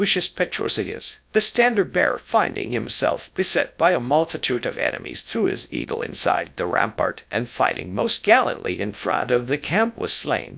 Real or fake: fake